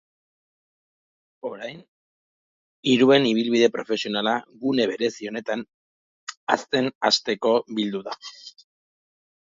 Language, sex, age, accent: Basque, male, 40-49, Batua